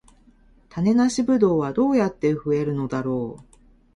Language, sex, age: Japanese, female, 50-59